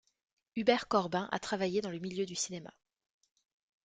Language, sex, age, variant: French, female, 19-29, Français de métropole